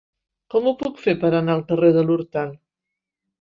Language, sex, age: Catalan, female, 50-59